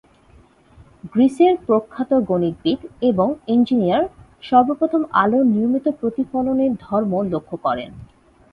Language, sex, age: Bengali, female, 30-39